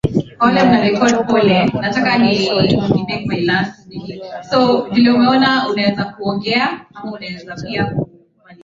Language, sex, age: Swahili, female, 19-29